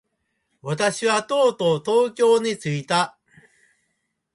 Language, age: Japanese, 70-79